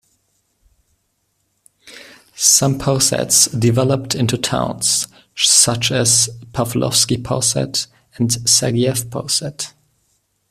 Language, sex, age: English, male, 19-29